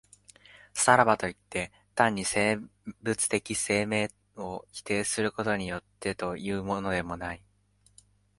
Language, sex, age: Japanese, male, 19-29